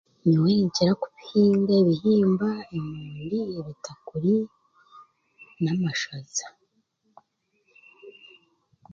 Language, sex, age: Chiga, male, 30-39